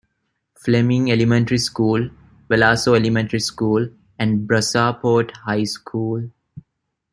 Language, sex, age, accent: English, male, 19-29, India and South Asia (India, Pakistan, Sri Lanka)